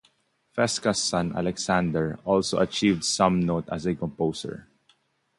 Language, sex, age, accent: English, male, 19-29, Filipino